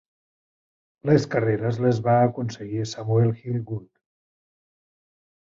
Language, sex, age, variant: Catalan, male, 50-59, Nord-Occidental